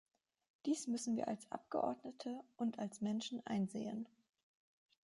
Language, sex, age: German, female, 19-29